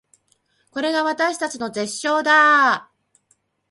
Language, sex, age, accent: Japanese, female, 40-49, 標準語